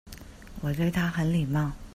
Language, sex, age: Chinese, female, 30-39